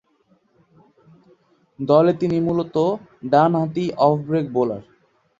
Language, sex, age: Bengali, male, 19-29